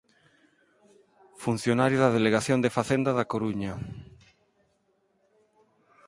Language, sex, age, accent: Galician, male, 40-49, Neofalante